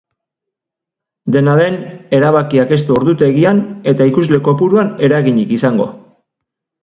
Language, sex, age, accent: Basque, male, 40-49, Erdialdekoa edo Nafarra (Gipuzkoa, Nafarroa)